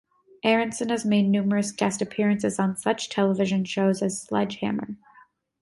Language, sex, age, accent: English, female, 19-29, United States English